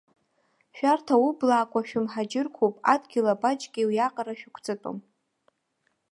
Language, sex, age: Abkhazian, female, 19-29